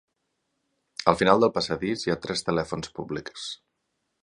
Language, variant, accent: Catalan, Nord-Occidental, Ebrenc